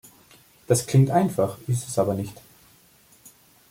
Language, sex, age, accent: German, male, 30-39, Österreichisches Deutsch